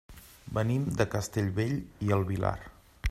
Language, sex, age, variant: Catalan, male, 40-49, Central